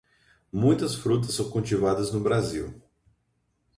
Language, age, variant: Portuguese, 30-39, Portuguese (Brasil)